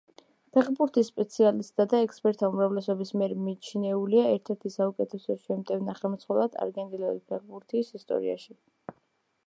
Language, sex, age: Georgian, female, under 19